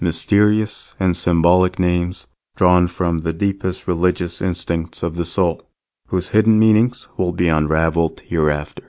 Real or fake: real